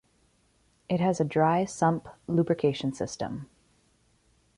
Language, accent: English, United States English